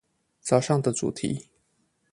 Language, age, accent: Chinese, 19-29, 出生地：彰化縣